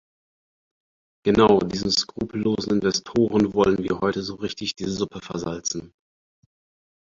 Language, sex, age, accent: German, male, 30-39, Deutschland Deutsch